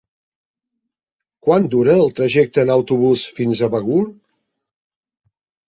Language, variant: Catalan, Central